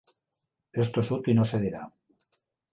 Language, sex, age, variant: Catalan, male, 60-69, Central